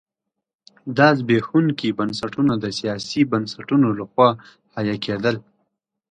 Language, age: Pashto, 19-29